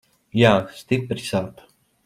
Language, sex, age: Latvian, male, 19-29